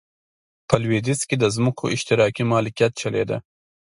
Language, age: Pashto, 19-29